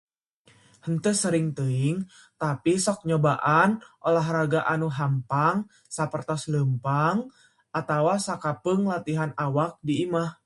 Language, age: Sundanese, 19-29